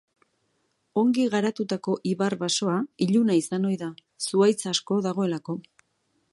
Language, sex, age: Basque, female, 40-49